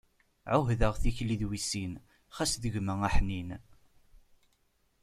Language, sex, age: Kabyle, male, 30-39